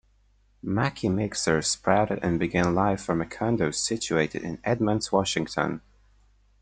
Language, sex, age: English, male, under 19